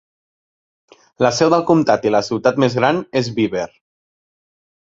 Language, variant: Catalan, Central